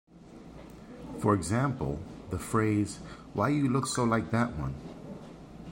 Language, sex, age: English, male, 40-49